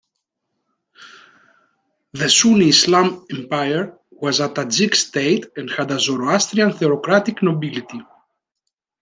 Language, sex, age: English, male, 40-49